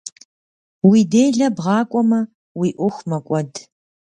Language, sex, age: Kabardian, female, 19-29